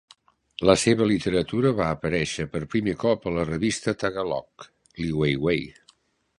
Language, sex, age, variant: Catalan, male, 60-69, Central